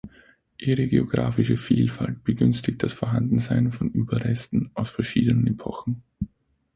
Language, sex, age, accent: German, male, 19-29, Österreichisches Deutsch